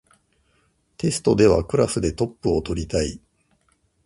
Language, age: Japanese, 50-59